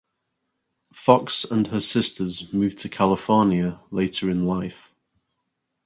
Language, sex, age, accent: English, male, 19-29, England English